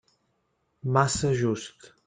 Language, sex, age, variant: Catalan, male, 30-39, Central